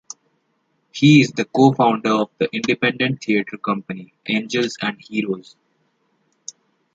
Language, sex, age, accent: English, male, 19-29, India and South Asia (India, Pakistan, Sri Lanka)